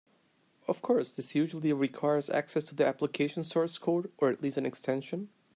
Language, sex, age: English, male, 30-39